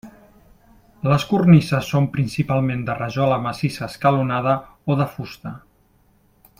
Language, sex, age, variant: Catalan, male, 40-49, Central